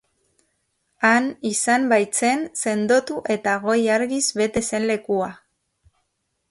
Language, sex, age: Basque, female, 40-49